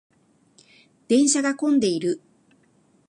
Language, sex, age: Japanese, female, 50-59